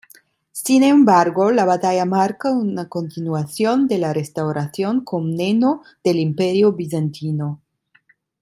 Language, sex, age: Spanish, female, 30-39